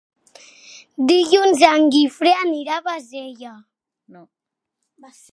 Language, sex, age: Catalan, female, 40-49